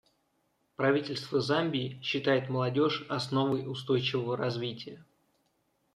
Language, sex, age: Russian, male, 19-29